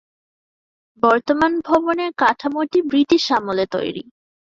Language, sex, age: Bengali, female, 19-29